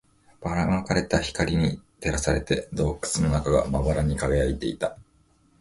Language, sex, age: Japanese, male, 19-29